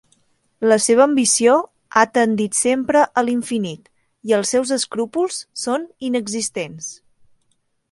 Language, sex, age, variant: Catalan, female, 19-29, Central